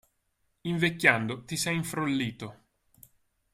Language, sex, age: Italian, male, 30-39